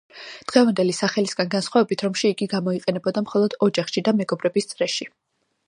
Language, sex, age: Georgian, female, 19-29